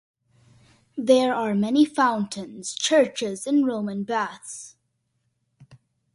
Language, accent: English, United States English; England English; India and South Asia (India, Pakistan, Sri Lanka)